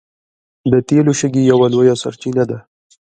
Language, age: Pashto, 19-29